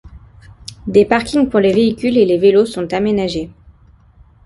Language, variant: French, Français de métropole